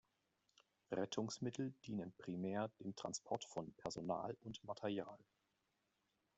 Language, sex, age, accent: German, male, 40-49, Deutschland Deutsch